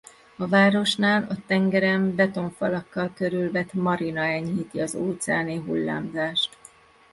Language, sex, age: Hungarian, female, 50-59